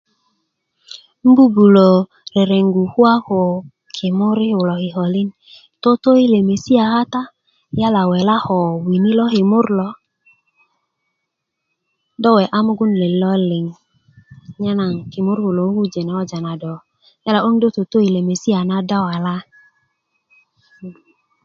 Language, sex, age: Kuku, female, 19-29